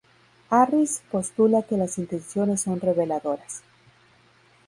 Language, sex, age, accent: Spanish, female, 30-39, México